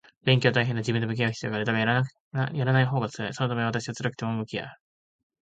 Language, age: Japanese, 19-29